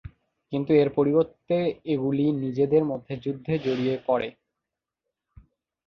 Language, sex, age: Bengali, male, 19-29